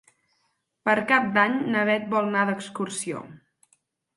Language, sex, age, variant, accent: Catalan, female, 19-29, Central, tarragoní